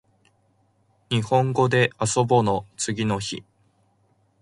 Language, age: Japanese, 19-29